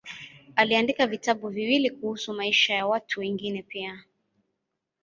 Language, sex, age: Swahili, male, 30-39